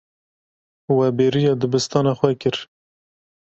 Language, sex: Kurdish, male